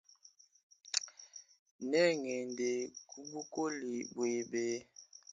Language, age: Luba-Lulua, 19-29